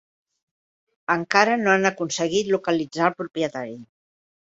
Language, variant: Catalan, Central